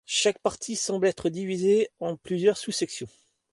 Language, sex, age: French, male, 40-49